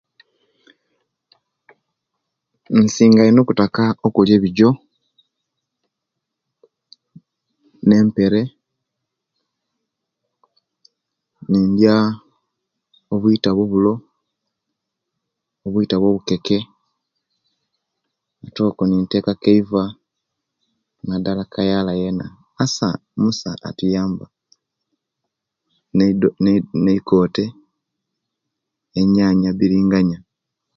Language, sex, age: Kenyi, male, 40-49